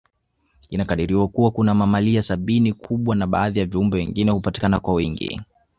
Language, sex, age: Swahili, male, 19-29